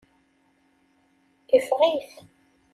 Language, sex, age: Kabyle, female, 19-29